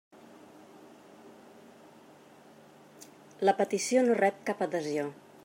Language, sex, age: Catalan, female, 40-49